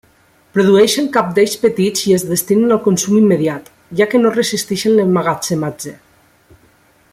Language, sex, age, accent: Catalan, female, 30-39, valencià